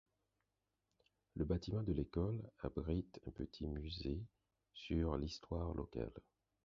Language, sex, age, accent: French, male, 30-39, Français d’Haïti